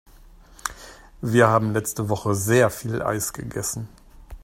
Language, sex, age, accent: German, male, 50-59, Deutschland Deutsch